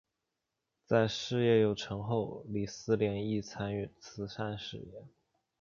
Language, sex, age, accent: Chinese, male, 19-29, 出生地：江西省